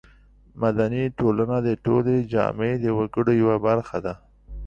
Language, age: Pashto, 40-49